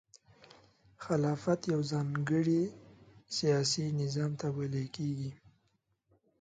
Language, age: Pashto, 19-29